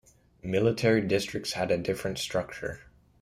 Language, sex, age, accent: English, male, 19-29, Canadian English